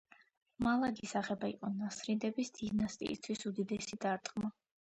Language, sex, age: Georgian, female, under 19